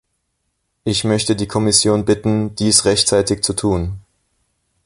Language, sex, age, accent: German, male, 19-29, Deutschland Deutsch